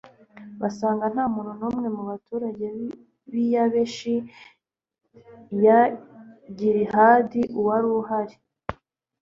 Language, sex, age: Kinyarwanda, female, 19-29